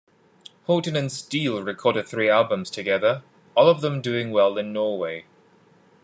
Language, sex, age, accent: English, male, 30-39, Hong Kong English